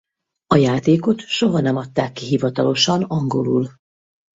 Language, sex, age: Hungarian, female, 50-59